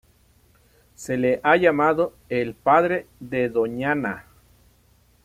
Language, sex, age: Spanish, male, 40-49